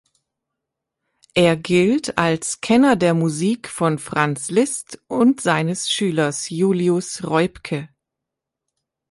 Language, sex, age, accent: German, female, 30-39, Deutschland Deutsch